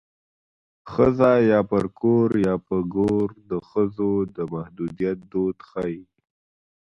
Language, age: Pashto, 19-29